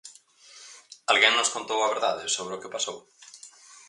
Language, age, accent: Galician, 19-29, Normativo (estándar)